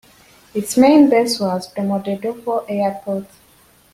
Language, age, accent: English, 19-29, United States English